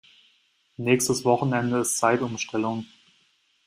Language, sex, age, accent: German, male, 19-29, Deutschland Deutsch